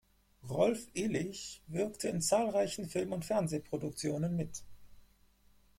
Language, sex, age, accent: German, male, 40-49, Deutschland Deutsch